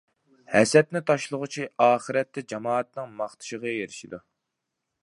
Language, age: Uyghur, 19-29